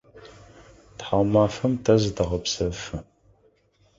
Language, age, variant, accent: Adyghe, 30-39, Адыгабзэ (Кирил, пстэумэ зэдыряе), Кıэмгуй (Çemguy)